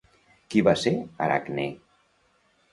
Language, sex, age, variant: Catalan, male, 50-59, Nord-Occidental